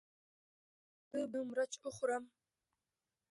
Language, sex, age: Pashto, female, 19-29